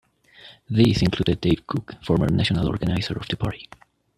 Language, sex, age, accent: English, male, 19-29, United States English